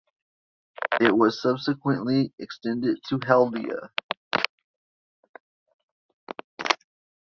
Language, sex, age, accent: English, male, 30-39, United States English